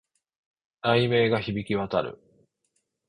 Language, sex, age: Japanese, male, 40-49